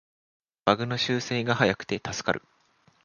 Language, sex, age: Japanese, male, 19-29